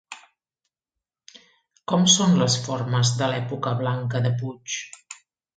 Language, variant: Catalan, Central